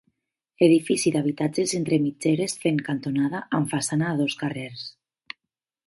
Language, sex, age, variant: Catalan, female, 19-29, Nord-Occidental